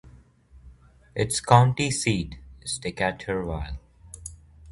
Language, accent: English, England English; India and South Asia (India, Pakistan, Sri Lanka)